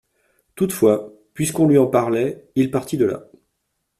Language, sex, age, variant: French, male, 50-59, Français de métropole